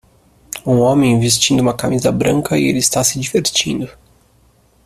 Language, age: Portuguese, 19-29